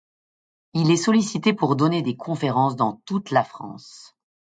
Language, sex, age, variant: French, female, 40-49, Français de métropole